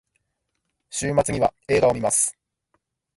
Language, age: Japanese, 30-39